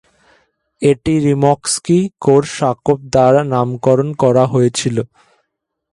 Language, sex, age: Bengali, male, 19-29